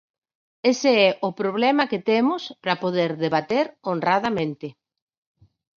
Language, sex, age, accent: Galician, female, 40-49, Normativo (estándar)